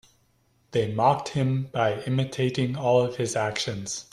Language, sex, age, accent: English, male, 30-39, United States English